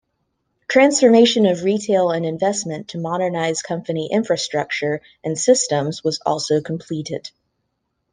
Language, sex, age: English, female, 30-39